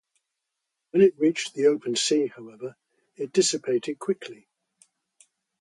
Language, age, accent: English, 80-89, England English